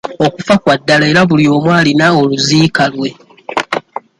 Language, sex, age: Ganda, male, 19-29